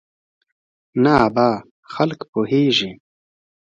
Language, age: Pashto, 19-29